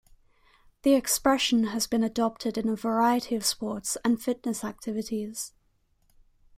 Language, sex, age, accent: English, female, 19-29, England English